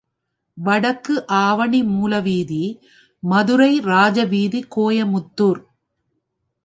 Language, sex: Tamil, female